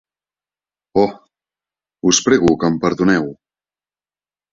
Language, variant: Catalan, Central